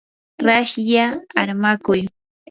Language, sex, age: Yanahuanca Pasco Quechua, female, 19-29